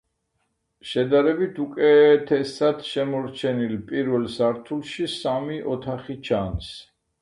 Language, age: Georgian, 60-69